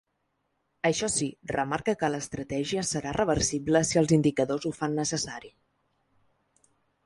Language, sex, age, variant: Catalan, female, 19-29, Central